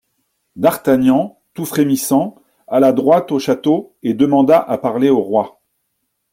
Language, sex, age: French, male, 50-59